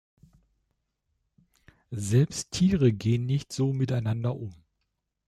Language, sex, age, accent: German, male, 40-49, Deutschland Deutsch